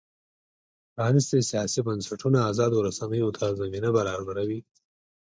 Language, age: Pashto, 30-39